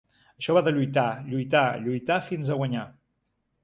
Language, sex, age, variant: Catalan, male, 50-59, Septentrional